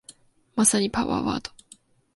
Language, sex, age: Japanese, female, 19-29